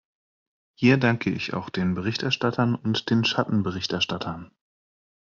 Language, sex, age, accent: German, male, 19-29, Deutschland Deutsch